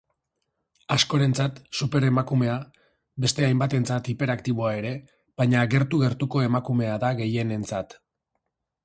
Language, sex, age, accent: Basque, male, 30-39, Mendebalekoa (Araba, Bizkaia, Gipuzkoako mendebaleko herri batzuk)